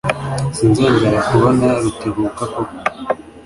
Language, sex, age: Kinyarwanda, male, under 19